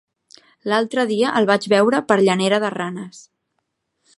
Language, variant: Catalan, Central